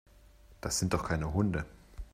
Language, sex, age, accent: German, male, 40-49, Deutschland Deutsch